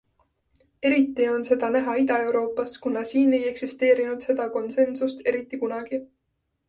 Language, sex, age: Estonian, female, 19-29